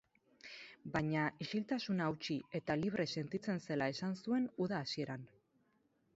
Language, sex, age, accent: Basque, female, 30-39, Erdialdekoa edo Nafarra (Gipuzkoa, Nafarroa)